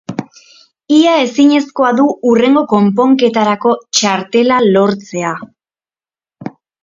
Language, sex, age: Basque, female, 19-29